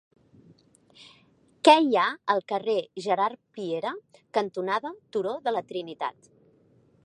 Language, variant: Catalan, Central